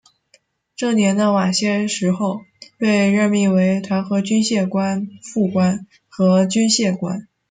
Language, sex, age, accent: Chinese, female, 19-29, 出生地：北京市